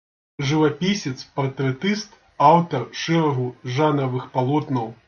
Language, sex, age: Belarusian, male, 30-39